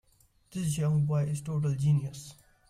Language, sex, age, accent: English, male, 19-29, India and South Asia (India, Pakistan, Sri Lanka)